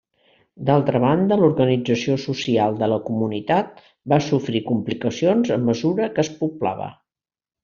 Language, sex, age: Catalan, female, 70-79